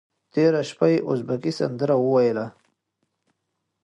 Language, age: Pashto, 30-39